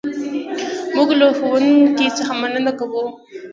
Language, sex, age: Pashto, female, under 19